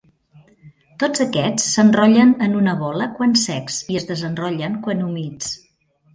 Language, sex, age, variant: Catalan, male, 60-69, Central